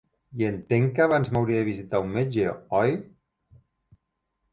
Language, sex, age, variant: Catalan, male, 30-39, Nord-Occidental